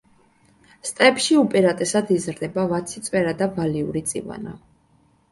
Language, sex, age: Georgian, female, 19-29